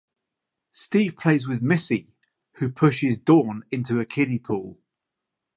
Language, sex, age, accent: English, male, 40-49, England English